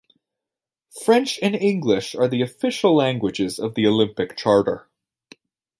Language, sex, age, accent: English, male, 19-29, United States English